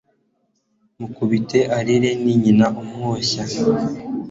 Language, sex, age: Kinyarwanda, male, 19-29